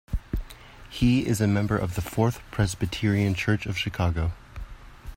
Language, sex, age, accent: English, male, 19-29, United States English